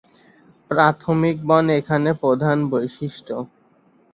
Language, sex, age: Bengali, male, 19-29